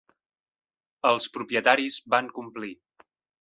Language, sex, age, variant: Catalan, male, 19-29, Central